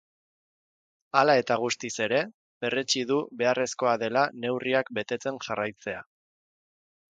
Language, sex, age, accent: Basque, male, 30-39, Erdialdekoa edo Nafarra (Gipuzkoa, Nafarroa)